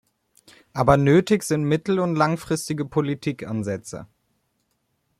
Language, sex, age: German, male, under 19